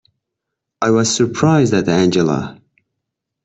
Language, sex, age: English, male, 30-39